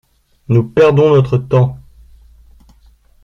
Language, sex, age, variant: French, male, 19-29, Français de métropole